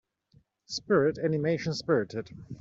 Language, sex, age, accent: English, male, 19-29, England English